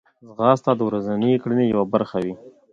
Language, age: Pashto, 30-39